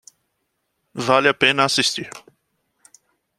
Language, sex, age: Portuguese, male, 40-49